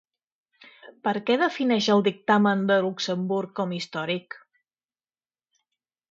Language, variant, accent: Catalan, Central, central